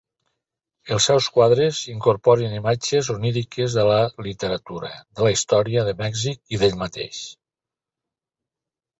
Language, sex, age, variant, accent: Catalan, male, 70-79, Nord-Occidental, Lleidatà